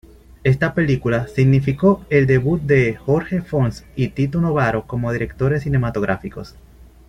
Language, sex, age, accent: Spanish, male, 19-29, Caribe: Cuba, Venezuela, Puerto Rico, República Dominicana, Panamá, Colombia caribeña, México caribeño, Costa del golfo de México